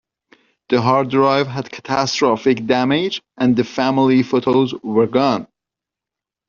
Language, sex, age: English, male, 40-49